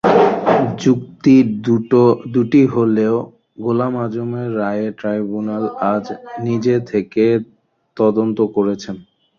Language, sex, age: Bengali, male, 19-29